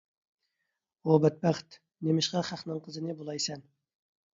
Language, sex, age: Uyghur, male, 30-39